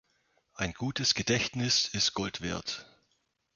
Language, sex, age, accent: German, male, 40-49, Deutschland Deutsch